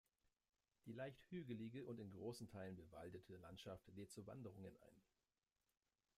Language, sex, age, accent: German, male, 30-39, Deutschland Deutsch